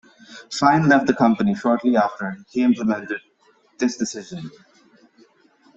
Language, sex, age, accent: English, male, 19-29, England English